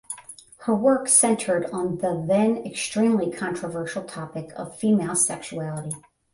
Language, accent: English, United States English